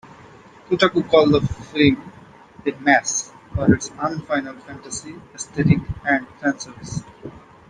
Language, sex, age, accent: English, male, 19-29, India and South Asia (India, Pakistan, Sri Lanka)